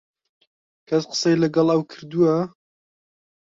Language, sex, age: Central Kurdish, male, 19-29